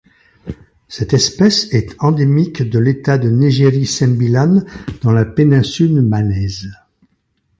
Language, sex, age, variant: French, male, 70-79, Français de métropole